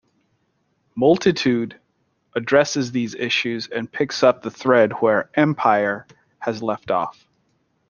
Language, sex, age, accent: English, male, 30-39, United States English